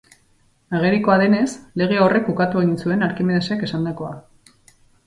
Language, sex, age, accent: Basque, female, 40-49, Erdialdekoa edo Nafarra (Gipuzkoa, Nafarroa)